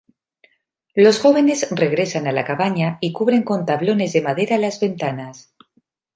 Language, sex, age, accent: Spanish, female, 40-49, España: Norte peninsular (Asturias, Castilla y León, Cantabria, País Vasco, Navarra, Aragón, La Rioja, Guadalajara, Cuenca)